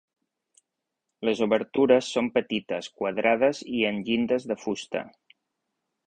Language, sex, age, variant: Catalan, male, 50-59, Balear